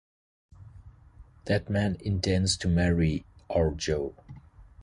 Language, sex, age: English, male, 50-59